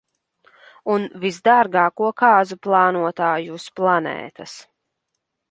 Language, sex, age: Latvian, female, 19-29